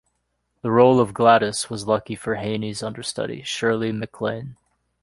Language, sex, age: English, male, 19-29